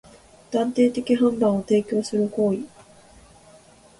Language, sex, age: Japanese, female, 19-29